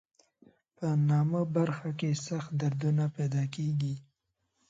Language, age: Pashto, 19-29